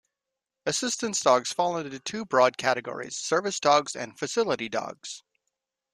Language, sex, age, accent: English, male, 40-49, United States English